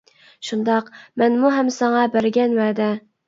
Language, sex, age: Uyghur, female, 30-39